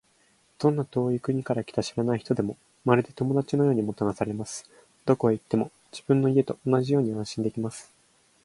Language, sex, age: Japanese, male, 19-29